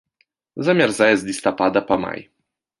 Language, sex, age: Belarusian, male, 19-29